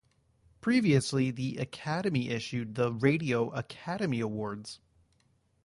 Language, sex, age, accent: English, male, 30-39, United States English